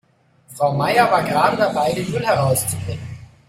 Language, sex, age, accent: German, male, 30-39, Deutschland Deutsch